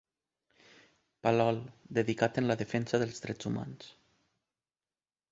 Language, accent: Catalan, valencià